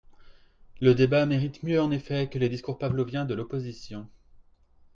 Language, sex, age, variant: French, male, 30-39, Français de métropole